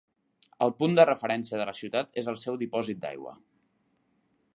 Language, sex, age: Catalan, male, 19-29